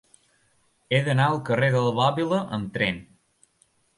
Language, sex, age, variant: Catalan, male, 19-29, Balear